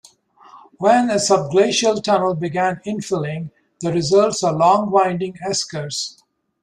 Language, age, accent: English, 50-59, United States English